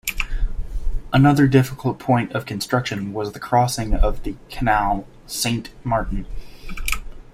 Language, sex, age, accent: English, male, under 19, United States English